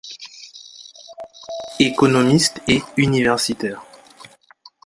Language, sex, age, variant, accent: French, male, 19-29, Français d'Afrique subsaharienne et des îles africaines, Français du Cameroun